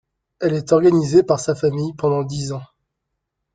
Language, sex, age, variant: French, male, 19-29, Français de métropole